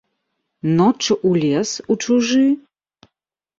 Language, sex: Belarusian, female